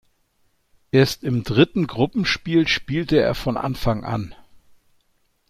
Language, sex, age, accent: German, male, 60-69, Deutschland Deutsch